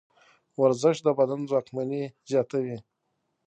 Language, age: Pashto, 30-39